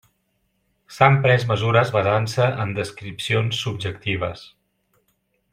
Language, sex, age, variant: Catalan, male, 30-39, Central